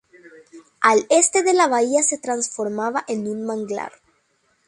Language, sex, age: Spanish, female, 19-29